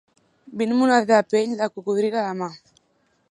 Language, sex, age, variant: Catalan, female, 19-29, Central